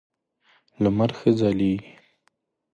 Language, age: Pashto, 19-29